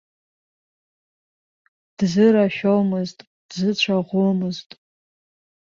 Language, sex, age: Abkhazian, female, 19-29